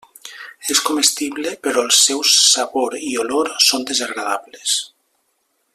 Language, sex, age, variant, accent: Catalan, male, 40-49, Valencià meridional, valencià